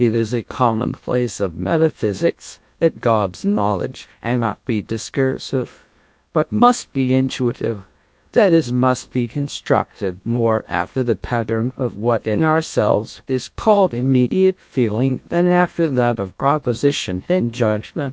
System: TTS, GlowTTS